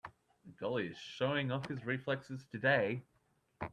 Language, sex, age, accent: English, male, 19-29, Australian English